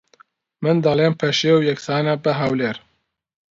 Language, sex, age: Central Kurdish, male, 19-29